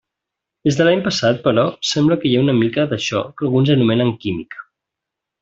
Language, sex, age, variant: Catalan, male, 30-39, Central